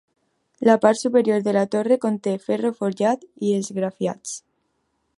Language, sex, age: Catalan, female, under 19